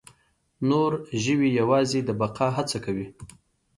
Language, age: Pashto, 30-39